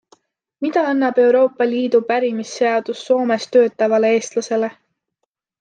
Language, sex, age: Estonian, female, 19-29